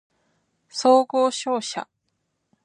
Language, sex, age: Japanese, female, 19-29